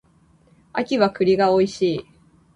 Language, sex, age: Japanese, female, 19-29